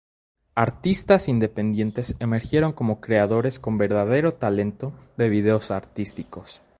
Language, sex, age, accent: Spanish, male, 19-29, México